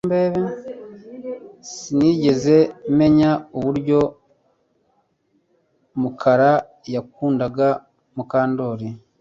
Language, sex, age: Kinyarwanda, male, 40-49